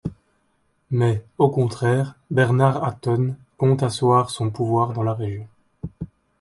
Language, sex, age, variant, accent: French, male, 19-29, Français d'Europe, Français de Belgique